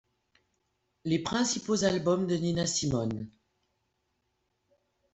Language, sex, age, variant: French, female, 60-69, Français de métropole